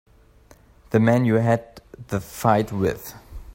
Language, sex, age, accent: English, male, 19-29, United States English